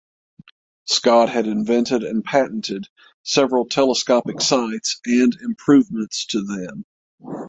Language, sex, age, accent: English, male, 50-59, United States English; southern United States